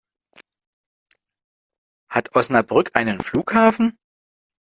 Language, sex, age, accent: German, female, 30-39, Deutschland Deutsch